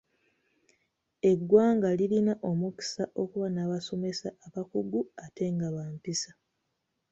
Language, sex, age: Ganda, female, 19-29